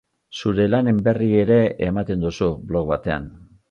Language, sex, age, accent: Basque, male, 50-59, Mendebalekoa (Araba, Bizkaia, Gipuzkoako mendebaleko herri batzuk)